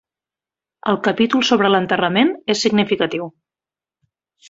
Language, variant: Catalan, Central